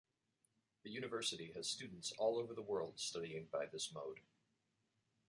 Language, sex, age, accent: English, male, 40-49, United States English